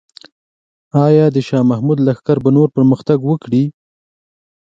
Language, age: Pashto, 19-29